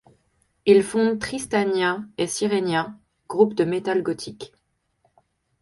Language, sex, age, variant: French, female, 19-29, Français de métropole